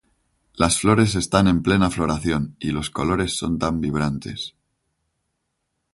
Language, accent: Spanish, España: Centro-Sur peninsular (Madrid, Toledo, Castilla-La Mancha)